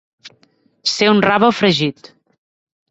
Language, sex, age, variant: Catalan, female, 30-39, Central